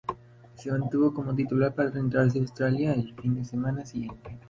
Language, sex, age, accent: Spanish, female, under 19, México